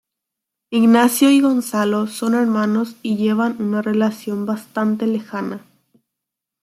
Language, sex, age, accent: Spanish, female, under 19, Rioplatense: Argentina, Uruguay, este de Bolivia, Paraguay